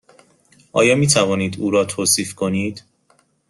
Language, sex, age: Persian, male, 19-29